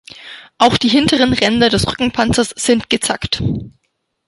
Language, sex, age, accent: German, female, 30-39, Deutschland Deutsch